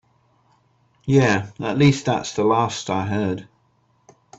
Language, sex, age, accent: English, male, 60-69, England English